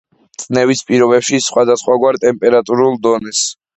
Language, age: Georgian, under 19